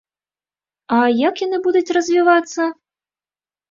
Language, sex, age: Belarusian, female, 30-39